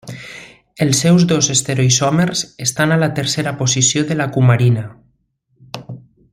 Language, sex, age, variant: Catalan, male, 40-49, Central